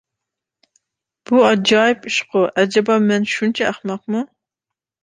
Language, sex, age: Uyghur, female, 40-49